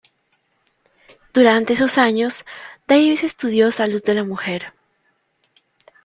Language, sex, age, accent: Spanish, female, 19-29, Andino-Pacífico: Colombia, Perú, Ecuador, oeste de Bolivia y Venezuela andina